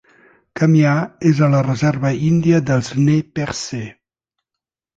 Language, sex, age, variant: Catalan, male, 60-69, Central